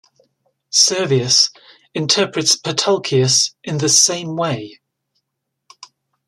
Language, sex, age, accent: English, male, 50-59, England English